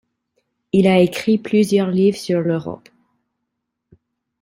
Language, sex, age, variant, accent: French, female, 30-39, Français d'Amérique du Nord, Français des États-Unis